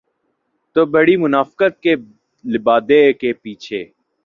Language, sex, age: Urdu, male, 19-29